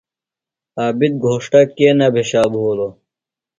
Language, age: Phalura, under 19